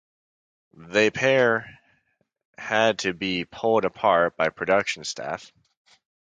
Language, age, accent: English, 19-29, United States English